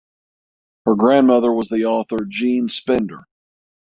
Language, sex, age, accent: English, male, 50-59, United States English; southern United States